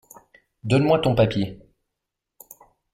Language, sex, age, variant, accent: French, male, 30-39, Français d'Europe, Français de Suisse